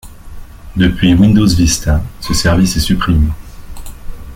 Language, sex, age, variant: French, male, 40-49, Français de métropole